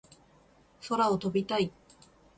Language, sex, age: Japanese, female, 30-39